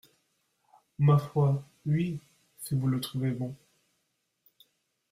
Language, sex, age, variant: French, male, 19-29, Français de métropole